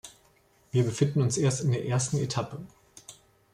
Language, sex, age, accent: German, male, 40-49, Deutschland Deutsch